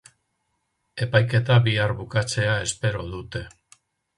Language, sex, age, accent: Basque, male, 70-79, Mendebalekoa (Araba, Bizkaia, Gipuzkoako mendebaleko herri batzuk)